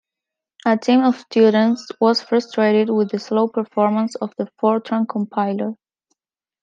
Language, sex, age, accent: English, female, 19-29, United States English